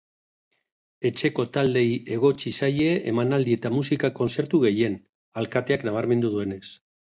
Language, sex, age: Basque, male, 60-69